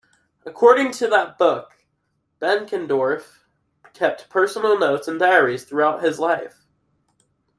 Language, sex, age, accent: English, male, under 19, United States English